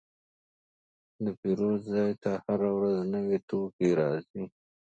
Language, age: Pashto, 30-39